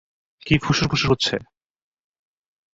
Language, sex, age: Bengali, male, 19-29